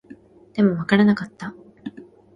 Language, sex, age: Japanese, female, 19-29